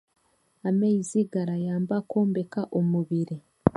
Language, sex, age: Chiga, female, 19-29